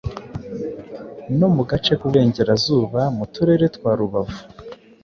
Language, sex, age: Kinyarwanda, male, 19-29